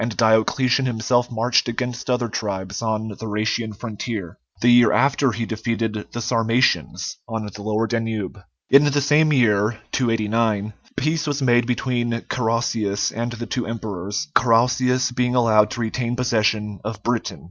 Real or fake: real